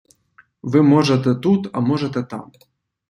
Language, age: Ukrainian, 19-29